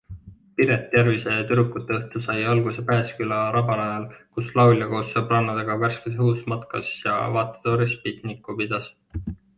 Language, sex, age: Estonian, male, 19-29